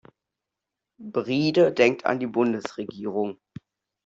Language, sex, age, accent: German, male, under 19, Deutschland Deutsch